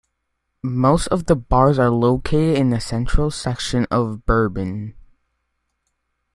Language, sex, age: English, male, under 19